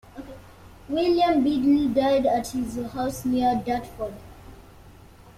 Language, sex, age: English, male, 30-39